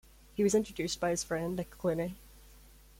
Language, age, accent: English, 19-29, Irish English